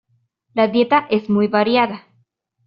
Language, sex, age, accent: Spanish, female, under 19, América central